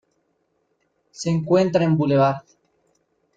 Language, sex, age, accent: Spanish, male, 19-29, México